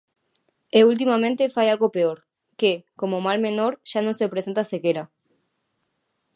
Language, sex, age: Galician, female, 19-29